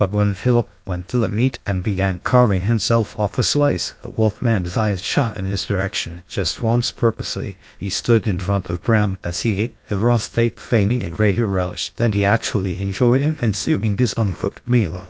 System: TTS, GlowTTS